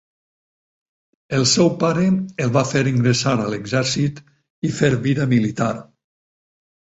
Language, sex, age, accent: Catalan, male, 60-69, valencià